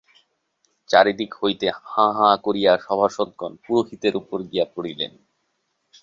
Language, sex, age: Bengali, male, 19-29